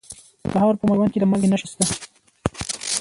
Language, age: Pashto, 19-29